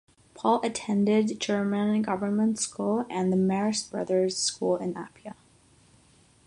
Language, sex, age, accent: English, female, 19-29, United States English; England English